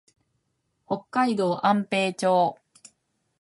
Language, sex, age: Japanese, female, 40-49